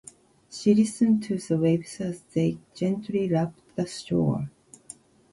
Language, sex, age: Japanese, female, 60-69